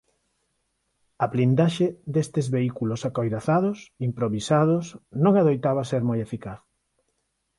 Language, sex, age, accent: Galician, male, 50-59, Neofalante